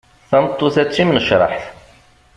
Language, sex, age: Kabyle, male, 40-49